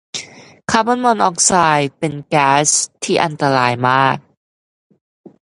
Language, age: Thai, 19-29